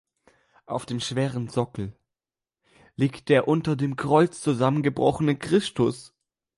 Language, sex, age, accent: German, male, under 19, Deutschland Deutsch